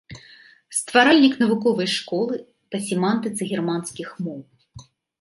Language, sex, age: Belarusian, female, 30-39